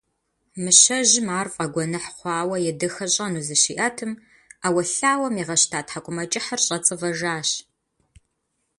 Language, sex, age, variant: Kabardian, female, 30-39, Адыгэбзэ (Къэбэрдей, Кирил, псоми зэдай)